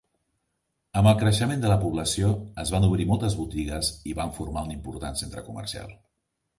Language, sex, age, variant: Catalan, male, 40-49, Central